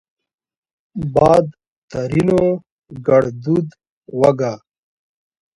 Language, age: Pashto, 19-29